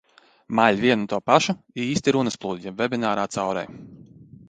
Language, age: Latvian, 30-39